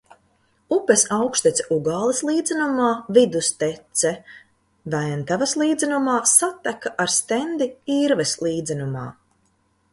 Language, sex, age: Latvian, female, 40-49